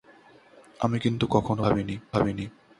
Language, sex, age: Bengali, male, 19-29